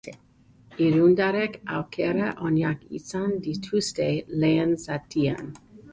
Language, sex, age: Basque, female, 60-69